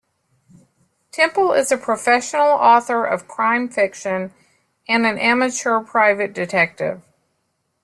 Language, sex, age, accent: English, female, 50-59, United States English